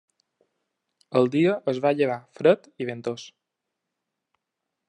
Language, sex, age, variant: Catalan, male, 19-29, Balear